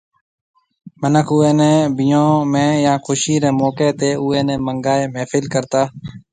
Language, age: Marwari (Pakistan), 40-49